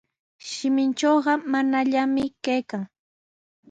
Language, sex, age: Sihuas Ancash Quechua, female, 19-29